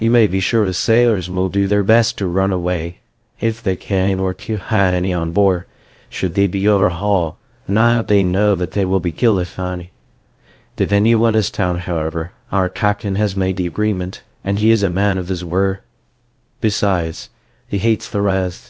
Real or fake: fake